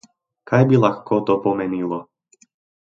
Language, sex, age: Slovenian, male, 19-29